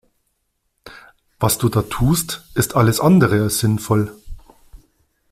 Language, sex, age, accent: German, male, 50-59, Österreichisches Deutsch